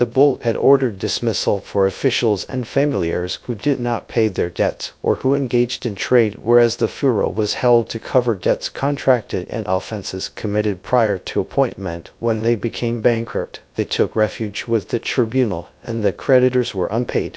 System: TTS, GradTTS